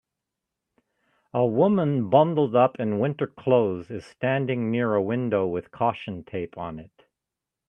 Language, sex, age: English, male, 50-59